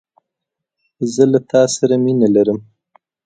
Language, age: Pashto, 19-29